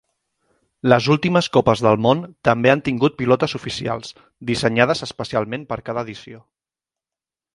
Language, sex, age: Catalan, male, 19-29